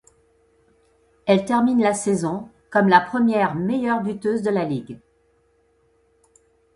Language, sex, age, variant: French, female, 50-59, Français de métropole